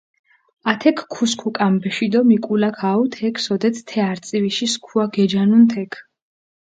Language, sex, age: Mingrelian, female, 19-29